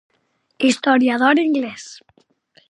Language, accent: Galician, Normativo (estándar)